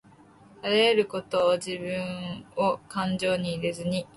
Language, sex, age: Japanese, female, under 19